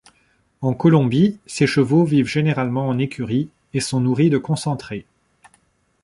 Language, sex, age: French, male, 30-39